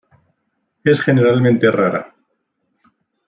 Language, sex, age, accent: Spanish, male, 40-49, España: Centro-Sur peninsular (Madrid, Toledo, Castilla-La Mancha)